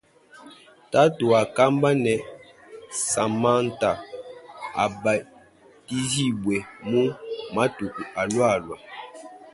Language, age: Luba-Lulua, 19-29